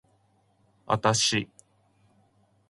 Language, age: Japanese, 19-29